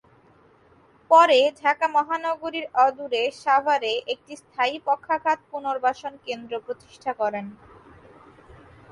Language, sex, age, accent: Bengali, female, 19-29, শুদ্ধ বাংলা